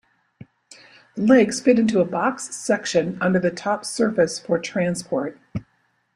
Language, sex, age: English, female, 60-69